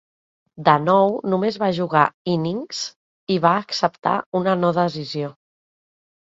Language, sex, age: Catalan, female, 30-39